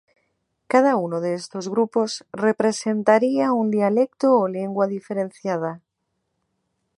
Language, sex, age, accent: Spanish, female, 30-39, España: Norte peninsular (Asturias, Castilla y León, Cantabria, País Vasco, Navarra, Aragón, La Rioja, Guadalajara, Cuenca)